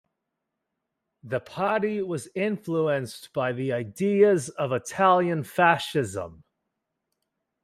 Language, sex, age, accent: English, male, 19-29, United States English